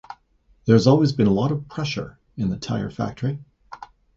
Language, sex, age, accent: English, male, 50-59, Canadian English